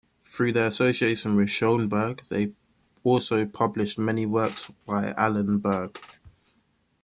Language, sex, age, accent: English, male, 30-39, England English